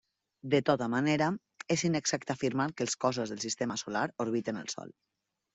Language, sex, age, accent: Catalan, female, 30-39, valencià